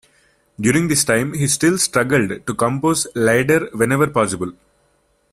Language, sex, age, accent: English, male, 19-29, India and South Asia (India, Pakistan, Sri Lanka)